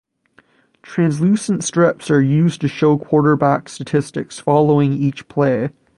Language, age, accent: English, 19-29, United States English